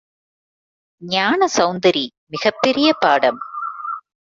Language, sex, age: Tamil, female, 50-59